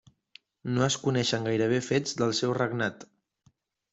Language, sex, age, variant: Catalan, male, 19-29, Central